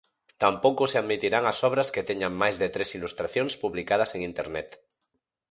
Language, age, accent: Galician, 40-49, Normativo (estándar)